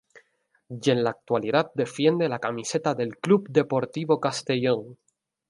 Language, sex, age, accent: Spanish, male, 19-29, España: Islas Canarias